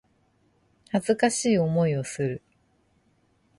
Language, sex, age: Japanese, female, 19-29